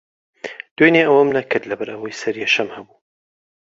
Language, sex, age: Central Kurdish, male, 30-39